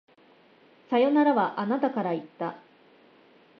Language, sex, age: Japanese, female, 30-39